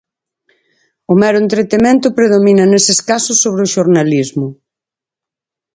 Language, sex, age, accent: Galician, female, 40-49, Central (gheada)